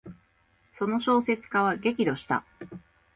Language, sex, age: Japanese, female, 30-39